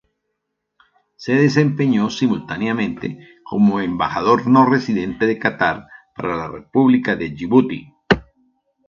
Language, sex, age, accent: Spanish, male, 60-69, Andino-Pacífico: Colombia, Perú, Ecuador, oeste de Bolivia y Venezuela andina